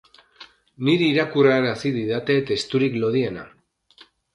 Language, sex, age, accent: Basque, male, 30-39, Mendebalekoa (Araba, Bizkaia, Gipuzkoako mendebaleko herri batzuk)